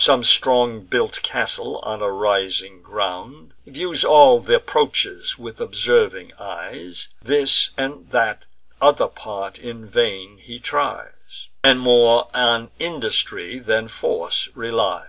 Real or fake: real